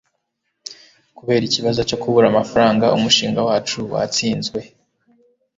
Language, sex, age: Kinyarwanda, male, 19-29